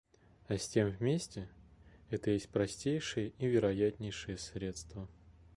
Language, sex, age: Russian, male, 30-39